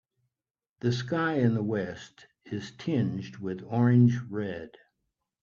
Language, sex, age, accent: English, male, 60-69, United States English